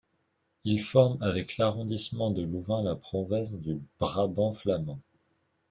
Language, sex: French, male